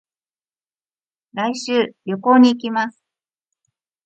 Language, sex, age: Japanese, female, 40-49